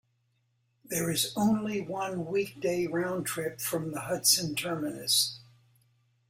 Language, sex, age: English, male, 80-89